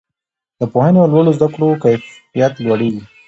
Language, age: Pashto, 19-29